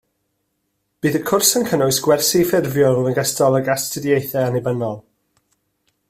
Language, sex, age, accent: Welsh, male, 30-39, Y Deyrnas Unedig Cymraeg